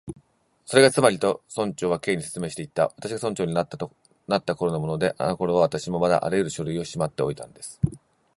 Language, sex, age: Japanese, male, 40-49